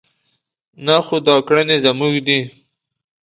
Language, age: Pashto, 30-39